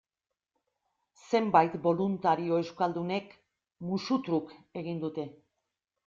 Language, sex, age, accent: Basque, female, 60-69, Erdialdekoa edo Nafarra (Gipuzkoa, Nafarroa)